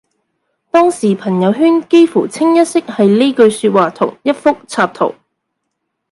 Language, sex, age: Cantonese, female, 30-39